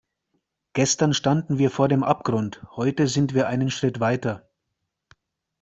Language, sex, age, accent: German, male, 40-49, Deutschland Deutsch